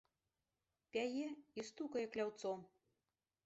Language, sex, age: Belarusian, female, 50-59